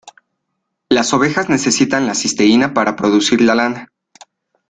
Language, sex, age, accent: Spanish, male, 19-29, México